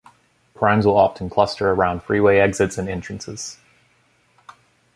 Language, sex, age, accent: English, male, 30-39, United States English